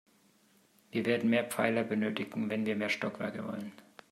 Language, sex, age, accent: German, male, 30-39, Deutschland Deutsch